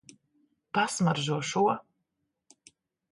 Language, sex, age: Latvian, female, 60-69